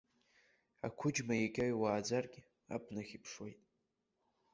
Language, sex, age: Abkhazian, male, under 19